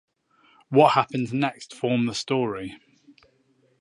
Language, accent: English, England English